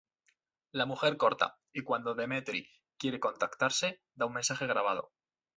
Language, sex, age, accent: Spanish, male, 19-29, España: Norte peninsular (Asturias, Castilla y León, Cantabria, País Vasco, Navarra, Aragón, La Rioja, Guadalajara, Cuenca)